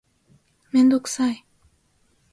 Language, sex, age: Japanese, female, under 19